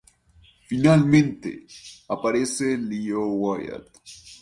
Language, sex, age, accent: Spanish, male, 19-29, Andino-Pacífico: Colombia, Perú, Ecuador, oeste de Bolivia y Venezuela andina